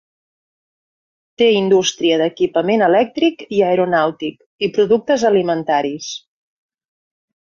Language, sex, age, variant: Catalan, female, 50-59, Central